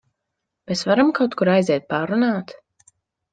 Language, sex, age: Latvian, female, under 19